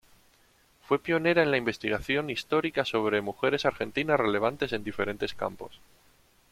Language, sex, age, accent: Spanish, male, 19-29, España: Norte peninsular (Asturias, Castilla y León, Cantabria, País Vasco, Navarra, Aragón, La Rioja, Guadalajara, Cuenca)